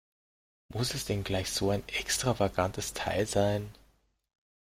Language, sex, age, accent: German, male, 19-29, Österreichisches Deutsch